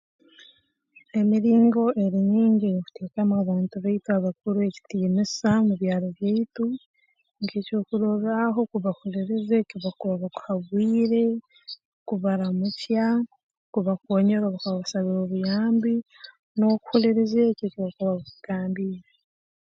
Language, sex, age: Tooro, female, 19-29